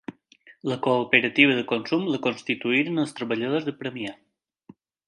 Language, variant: Catalan, Balear